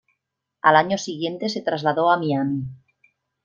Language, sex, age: Spanish, female, 40-49